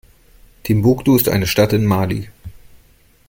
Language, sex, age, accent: German, male, 30-39, Deutschland Deutsch